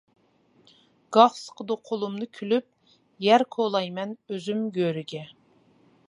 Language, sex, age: Uyghur, female, 40-49